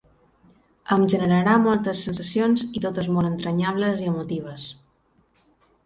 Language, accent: Catalan, balear; central